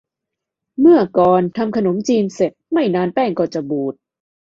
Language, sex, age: Thai, female, 30-39